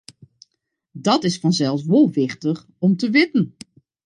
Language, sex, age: Western Frisian, female, 40-49